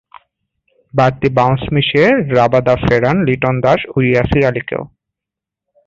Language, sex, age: Bengali, male, 19-29